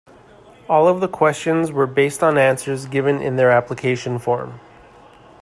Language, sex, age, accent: English, male, 30-39, Canadian English